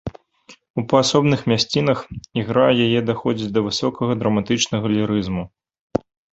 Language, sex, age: Belarusian, male, 30-39